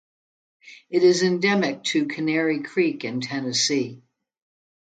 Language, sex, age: English, female, 70-79